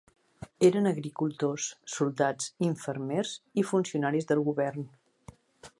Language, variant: Catalan, Central